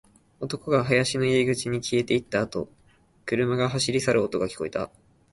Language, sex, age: Japanese, male, 19-29